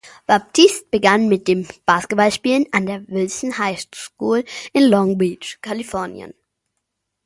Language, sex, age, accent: German, male, 40-49, Deutschland Deutsch